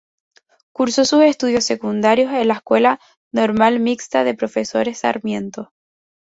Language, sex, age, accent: Spanish, female, 19-29, España: Islas Canarias